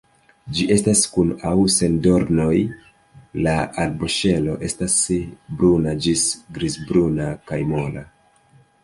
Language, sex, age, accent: Esperanto, male, 30-39, Internacia